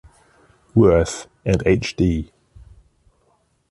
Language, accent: English, England English